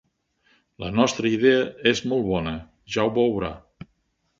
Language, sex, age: Catalan, male, 70-79